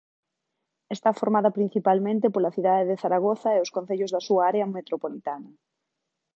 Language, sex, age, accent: Galician, female, 30-39, Normativo (estándar)